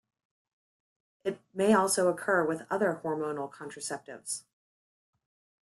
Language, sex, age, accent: English, female, 30-39, United States English